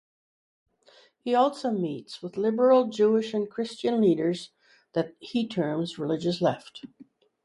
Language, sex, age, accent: English, female, 60-69, Canadian English